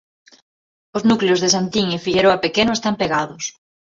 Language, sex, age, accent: Galician, female, 19-29, Neofalante